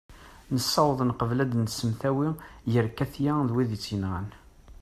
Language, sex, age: Kabyle, male, 30-39